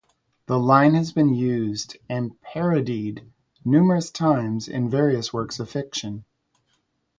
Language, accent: English, United States English